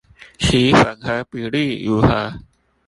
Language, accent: Chinese, 出生地：臺北市